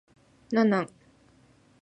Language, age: Japanese, 19-29